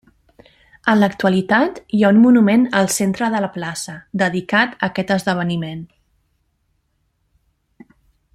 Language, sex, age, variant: Catalan, female, 30-39, Central